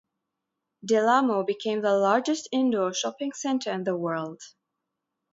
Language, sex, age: English, female, 30-39